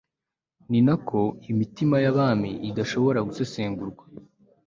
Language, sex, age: Kinyarwanda, male, 19-29